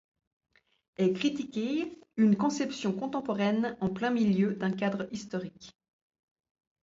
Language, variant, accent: French, Français d'Europe, Français de Suisse